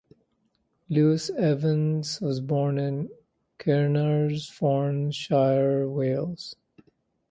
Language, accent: English, India and South Asia (India, Pakistan, Sri Lanka)